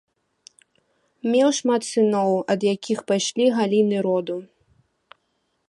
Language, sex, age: Belarusian, female, 19-29